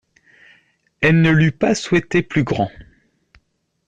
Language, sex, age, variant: French, male, 30-39, Français de métropole